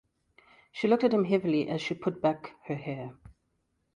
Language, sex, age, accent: English, female, 30-39, Southern African (South Africa, Zimbabwe, Namibia)